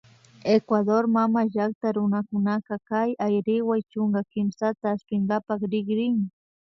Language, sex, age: Imbabura Highland Quichua, female, 19-29